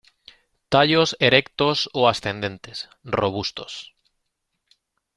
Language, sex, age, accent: Spanish, male, 30-39, España: Centro-Sur peninsular (Madrid, Toledo, Castilla-La Mancha)